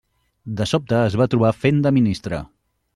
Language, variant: Catalan, Central